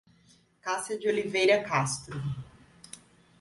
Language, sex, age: Portuguese, female, 30-39